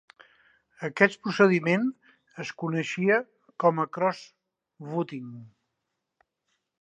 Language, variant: Catalan, Central